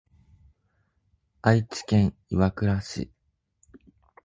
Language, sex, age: Japanese, male, 19-29